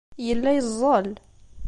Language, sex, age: Kabyle, female, 19-29